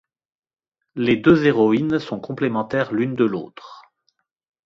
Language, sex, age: French, male, 50-59